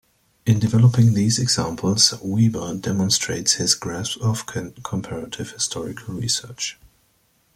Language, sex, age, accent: English, male, 19-29, United States English